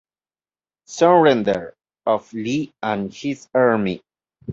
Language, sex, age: English, male, 30-39